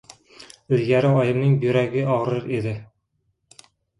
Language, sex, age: Uzbek, male, 30-39